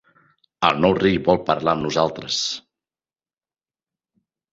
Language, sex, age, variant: Catalan, male, 30-39, Central